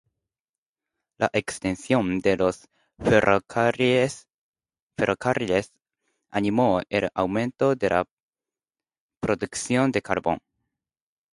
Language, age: Spanish, 19-29